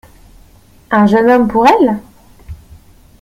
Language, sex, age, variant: French, female, 19-29, Français de métropole